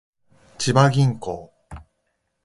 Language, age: Japanese, 40-49